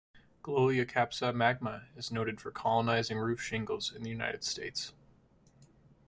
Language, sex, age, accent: English, male, 19-29, United States English